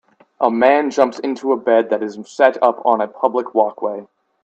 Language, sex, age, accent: English, male, under 19, United States English